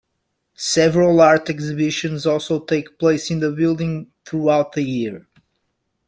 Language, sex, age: English, male, 30-39